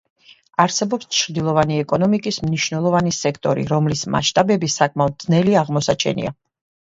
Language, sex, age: Georgian, female, 40-49